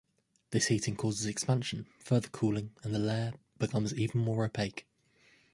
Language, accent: English, England English